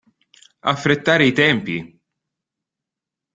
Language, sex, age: Italian, male, 19-29